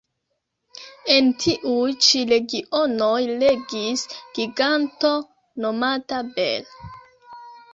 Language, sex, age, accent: Esperanto, female, 19-29, Internacia